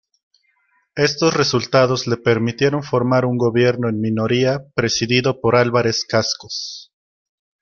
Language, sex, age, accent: Spanish, male, 19-29, México